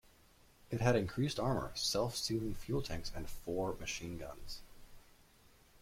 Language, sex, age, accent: English, male, 19-29, United States English